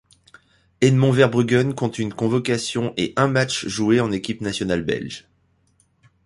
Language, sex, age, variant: French, male, 40-49, Français de métropole